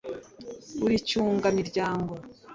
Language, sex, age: Kinyarwanda, male, 30-39